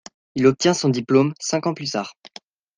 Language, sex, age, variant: French, male, under 19, Français de métropole